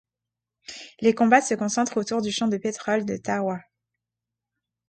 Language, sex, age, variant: French, female, 30-39, Français de métropole